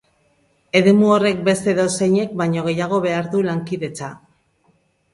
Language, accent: Basque, Erdialdekoa edo Nafarra (Gipuzkoa, Nafarroa)